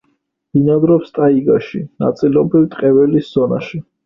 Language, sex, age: Georgian, male, 19-29